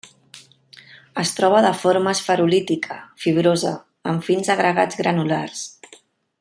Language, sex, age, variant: Catalan, female, 40-49, Central